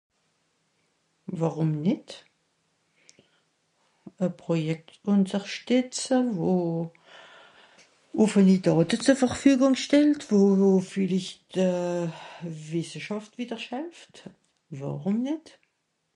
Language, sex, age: Swiss German, female, 60-69